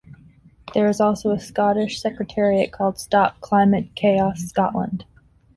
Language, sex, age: English, female, 19-29